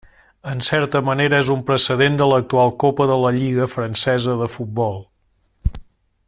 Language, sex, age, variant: Catalan, male, 50-59, Central